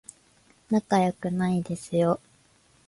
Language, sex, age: Japanese, female, 19-29